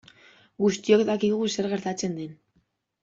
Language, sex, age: Basque, female, 19-29